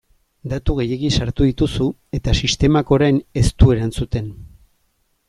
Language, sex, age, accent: Basque, male, 50-59, Erdialdekoa edo Nafarra (Gipuzkoa, Nafarroa)